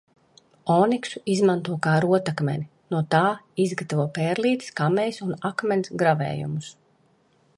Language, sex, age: Latvian, female, 30-39